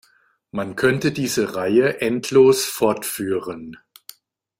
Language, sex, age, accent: German, male, 60-69, Deutschland Deutsch